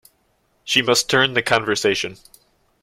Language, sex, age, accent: English, male, 19-29, United States English